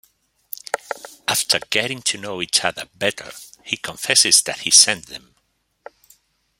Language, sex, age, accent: English, male, 50-59, England English